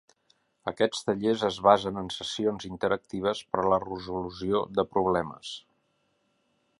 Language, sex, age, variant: Catalan, male, 60-69, Central